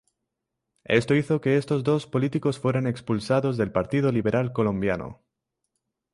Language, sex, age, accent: Spanish, male, under 19, España: Centro-Sur peninsular (Madrid, Toledo, Castilla-La Mancha)